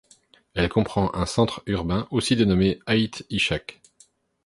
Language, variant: French, Français de métropole